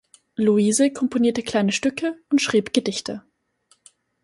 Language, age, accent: German, 19-29, Österreichisches Deutsch